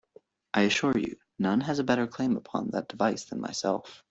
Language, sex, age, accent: English, male, under 19, United States English